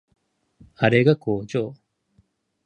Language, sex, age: Japanese, male, 19-29